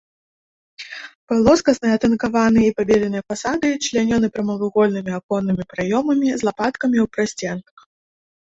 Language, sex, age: Belarusian, female, 30-39